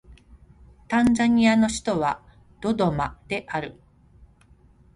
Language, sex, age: Japanese, female, 50-59